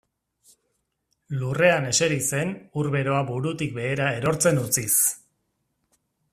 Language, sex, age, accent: Basque, male, 40-49, Erdialdekoa edo Nafarra (Gipuzkoa, Nafarroa)